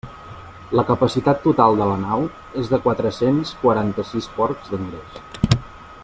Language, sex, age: Catalan, male, 19-29